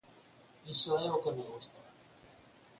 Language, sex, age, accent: Galician, male, 50-59, Normativo (estándar)